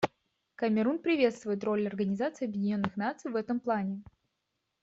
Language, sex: Russian, female